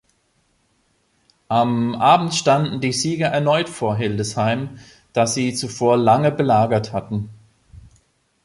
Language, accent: German, Deutschland Deutsch